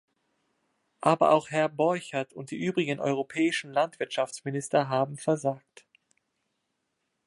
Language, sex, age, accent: German, male, 19-29, Deutschland Deutsch